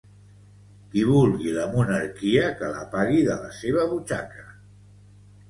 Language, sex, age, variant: Catalan, male, 60-69, Central